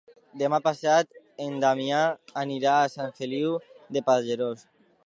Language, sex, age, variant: Catalan, male, under 19, Alacantí